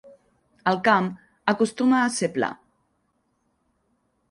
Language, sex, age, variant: Catalan, female, 40-49, Central